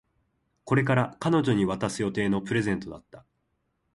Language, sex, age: Japanese, male, 19-29